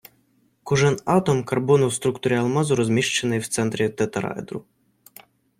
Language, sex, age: Ukrainian, male, under 19